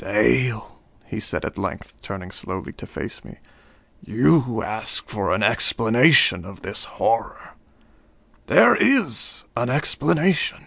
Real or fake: real